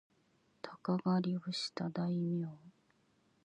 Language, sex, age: Japanese, female, 30-39